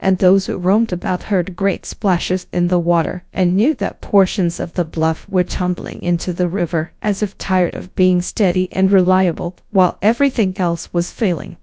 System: TTS, GradTTS